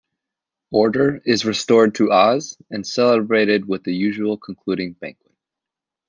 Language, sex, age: English, male, 30-39